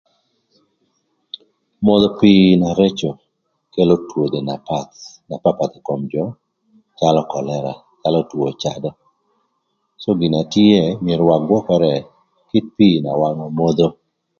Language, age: Thur, 40-49